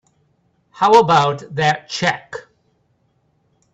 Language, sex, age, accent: English, male, 70-79, United States English